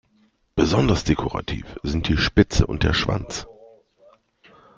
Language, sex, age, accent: German, male, 30-39, Deutschland Deutsch